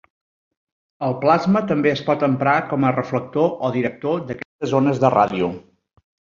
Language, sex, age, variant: Catalan, male, 50-59, Central